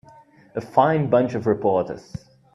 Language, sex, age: English, male, 19-29